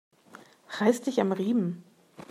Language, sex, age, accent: German, female, 30-39, Deutschland Deutsch